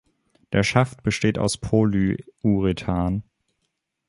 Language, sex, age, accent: German, male, under 19, Deutschland Deutsch